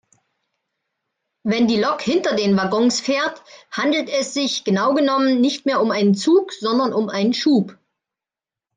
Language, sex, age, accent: German, female, 40-49, Deutschland Deutsch